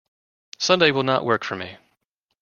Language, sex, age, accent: English, male, 30-39, United States English